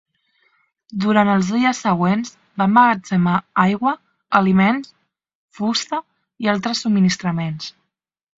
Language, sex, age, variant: Catalan, female, 19-29, Central